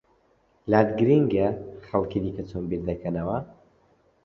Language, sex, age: Central Kurdish, male, 19-29